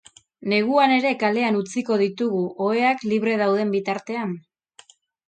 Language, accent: Basque, Erdialdekoa edo Nafarra (Gipuzkoa, Nafarroa)